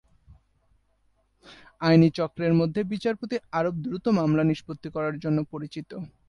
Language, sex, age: Bengali, male, 19-29